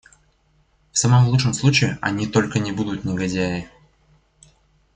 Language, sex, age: Russian, male, under 19